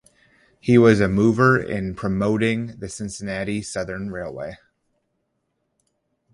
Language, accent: English, United States English